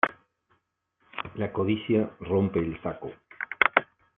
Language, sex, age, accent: Spanish, male, 60-69, Rioplatense: Argentina, Uruguay, este de Bolivia, Paraguay